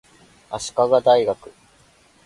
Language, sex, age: Japanese, male, 19-29